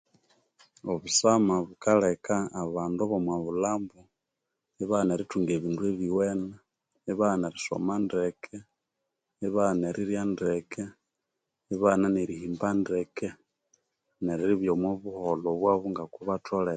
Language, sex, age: Konzo, male, 30-39